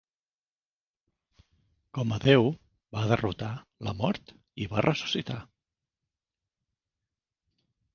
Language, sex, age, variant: Catalan, male, 40-49, Central